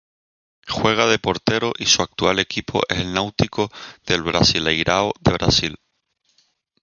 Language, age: Spanish, 19-29